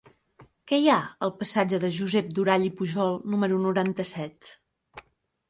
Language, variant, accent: Catalan, Central, Girona